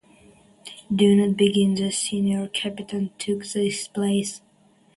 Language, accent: English, West Indies and Bermuda (Bahamas, Bermuda, Jamaica, Trinidad)